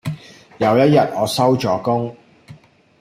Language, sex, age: Cantonese, male, 30-39